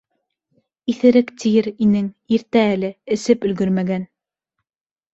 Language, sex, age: Bashkir, female, 19-29